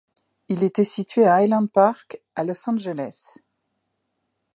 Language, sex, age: French, female, 50-59